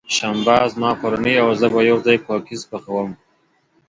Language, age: Pashto, 19-29